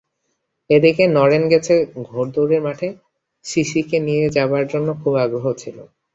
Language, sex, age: Bengali, male, under 19